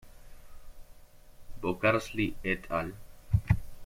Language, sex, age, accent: Spanish, male, 19-29, Rioplatense: Argentina, Uruguay, este de Bolivia, Paraguay